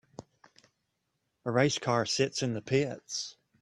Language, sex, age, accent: English, male, 40-49, United States English